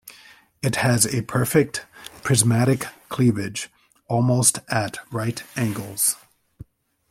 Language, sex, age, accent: English, male, 30-39, United States English